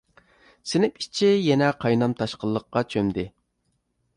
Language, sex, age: Uyghur, male, 30-39